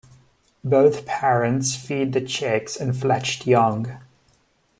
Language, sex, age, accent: English, male, 19-29, England English